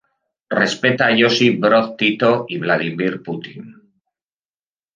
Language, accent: Spanish, España: Norte peninsular (Asturias, Castilla y León, Cantabria, País Vasco, Navarra, Aragón, La Rioja, Guadalajara, Cuenca)